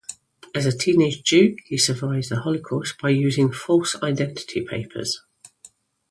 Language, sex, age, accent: English, female, 50-59, England English